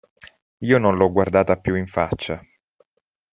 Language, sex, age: Italian, male, 30-39